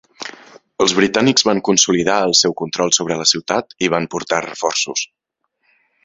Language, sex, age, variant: Catalan, male, 19-29, Central